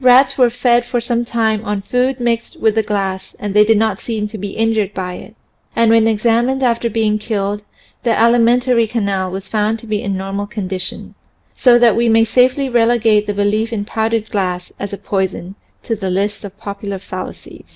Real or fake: real